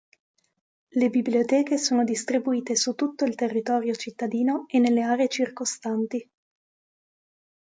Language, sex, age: Italian, female, 19-29